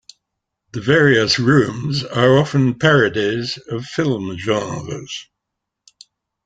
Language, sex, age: English, male, 80-89